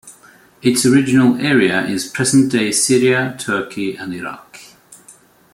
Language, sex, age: English, male, 40-49